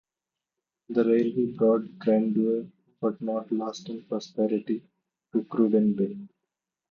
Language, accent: English, India and South Asia (India, Pakistan, Sri Lanka)